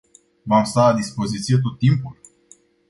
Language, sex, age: Romanian, male, 19-29